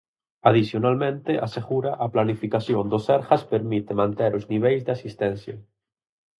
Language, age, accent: Galician, 19-29, Atlántico (seseo e gheada)